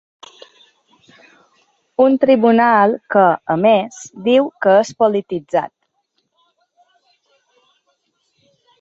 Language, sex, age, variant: Catalan, female, 30-39, Balear